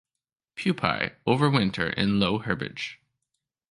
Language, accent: English, Canadian English